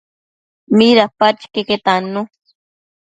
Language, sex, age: Matsés, female, 30-39